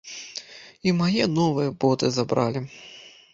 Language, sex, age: Belarusian, male, 30-39